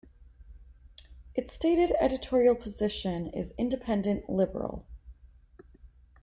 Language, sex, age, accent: English, female, 19-29, United States English